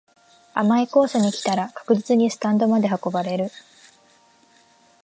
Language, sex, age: Japanese, female, 19-29